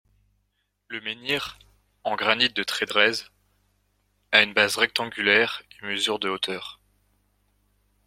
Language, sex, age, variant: French, male, 19-29, Français de métropole